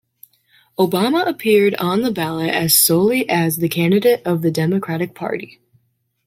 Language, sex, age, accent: English, female, 19-29, United States English